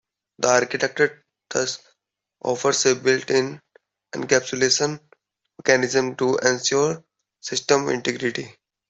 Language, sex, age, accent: English, male, 19-29, India and South Asia (India, Pakistan, Sri Lanka)